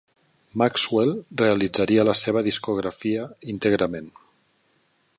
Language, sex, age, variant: Catalan, male, 50-59, Nord-Occidental